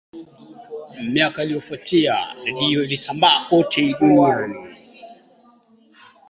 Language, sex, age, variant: Swahili, male, 30-39, Kiswahili cha Bara ya Kenya